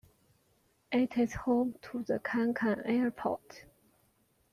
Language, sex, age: English, female, 19-29